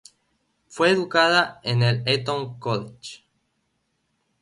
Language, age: Spanish, 19-29